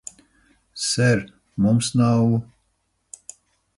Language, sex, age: Latvian, male, 50-59